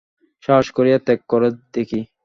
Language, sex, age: Bengali, male, 19-29